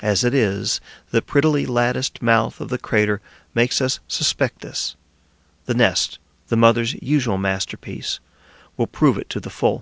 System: none